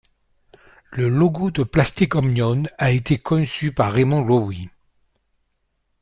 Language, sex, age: French, male, 70-79